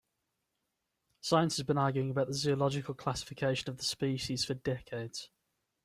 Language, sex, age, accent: English, male, 30-39, England English